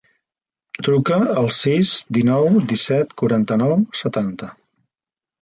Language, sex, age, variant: Catalan, male, 50-59, Central